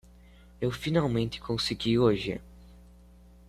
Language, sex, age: Portuguese, male, under 19